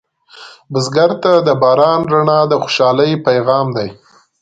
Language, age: Pashto, 19-29